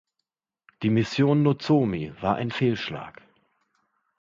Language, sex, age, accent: German, male, 30-39, Deutschland Deutsch